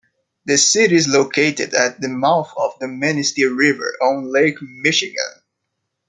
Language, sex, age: English, male, 30-39